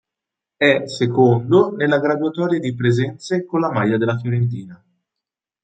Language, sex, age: Italian, male, 30-39